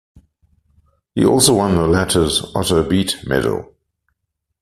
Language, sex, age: English, male, 50-59